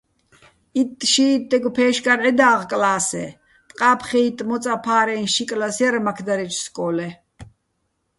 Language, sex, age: Bats, female, 60-69